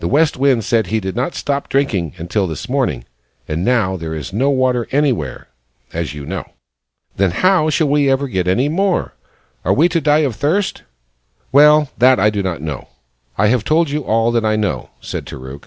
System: none